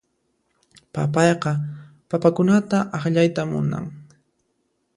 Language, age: Puno Quechua, 19-29